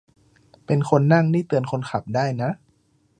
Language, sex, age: Thai, male, 19-29